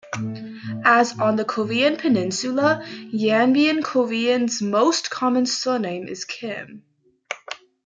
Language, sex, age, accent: English, female, under 19, Canadian English